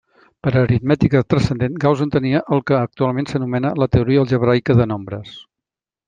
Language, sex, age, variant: Catalan, male, 60-69, Central